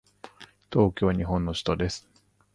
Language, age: Japanese, 50-59